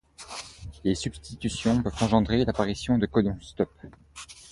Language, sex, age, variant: French, male, 19-29, Français de métropole